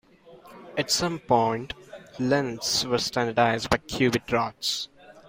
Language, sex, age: English, male, 19-29